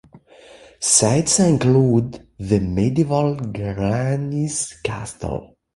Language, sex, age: English, male, 30-39